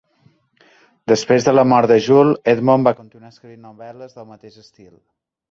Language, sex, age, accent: Catalan, male, 40-49, balear; central